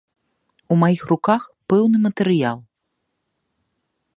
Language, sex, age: Belarusian, female, 30-39